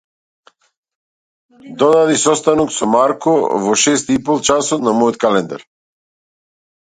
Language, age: Macedonian, 40-49